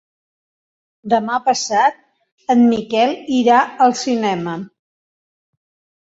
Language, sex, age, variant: Catalan, female, 60-69, Central